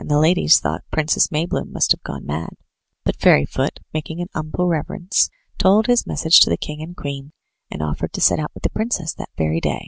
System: none